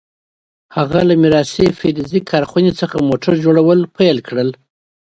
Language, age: Pashto, 40-49